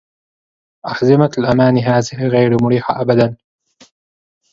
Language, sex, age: Arabic, male, 19-29